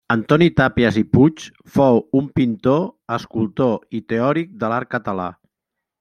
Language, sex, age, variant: Catalan, male, 50-59, Central